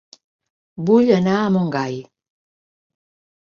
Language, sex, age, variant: Catalan, female, 60-69, Central